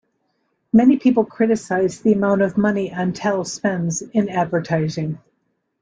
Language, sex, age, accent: English, female, 60-69, United States English